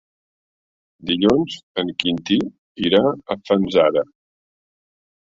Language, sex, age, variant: Catalan, male, 60-69, Central